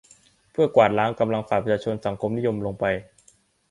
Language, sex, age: Thai, male, under 19